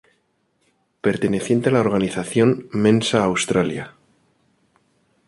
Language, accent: Spanish, España: Centro-Sur peninsular (Madrid, Toledo, Castilla-La Mancha)